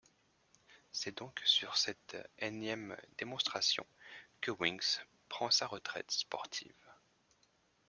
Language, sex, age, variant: French, male, 30-39, Français de métropole